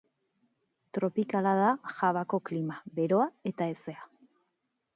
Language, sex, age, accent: Basque, female, 40-49, Mendebalekoa (Araba, Bizkaia, Gipuzkoako mendebaleko herri batzuk)